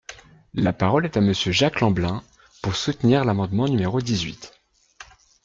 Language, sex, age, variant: French, male, 30-39, Français de métropole